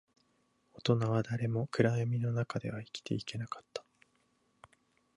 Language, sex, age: Japanese, male, 19-29